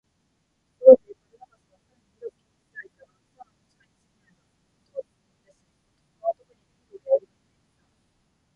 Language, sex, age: Japanese, female, under 19